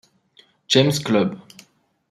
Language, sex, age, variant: French, male, 30-39, Français de métropole